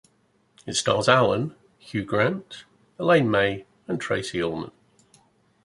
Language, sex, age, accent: English, male, 50-59, England English